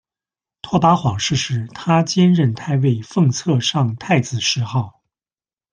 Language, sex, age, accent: Chinese, male, 30-39, 出生地：山东省